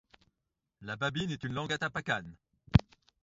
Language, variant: French, Français de métropole